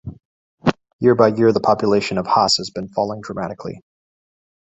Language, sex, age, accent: English, male, 30-39, United States English